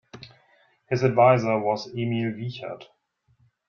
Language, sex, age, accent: English, male, 30-39, United States English